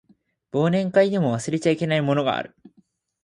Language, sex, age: Japanese, male, 19-29